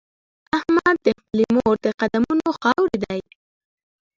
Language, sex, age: Pashto, female, under 19